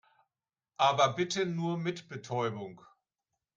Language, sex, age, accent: German, male, 60-69, Deutschland Deutsch